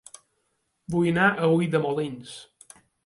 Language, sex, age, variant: Catalan, male, 30-39, Balear